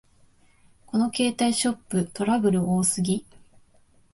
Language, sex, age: Japanese, female, 19-29